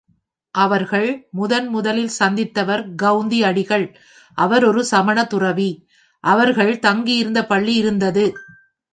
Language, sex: Tamil, female